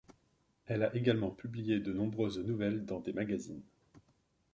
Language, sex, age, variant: French, male, 40-49, Français de métropole